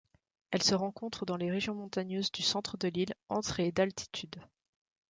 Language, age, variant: French, 30-39, Français de métropole